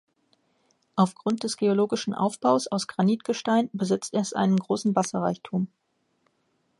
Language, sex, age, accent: German, female, 30-39, Deutschland Deutsch